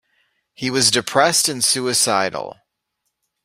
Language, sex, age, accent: English, male, 40-49, United States English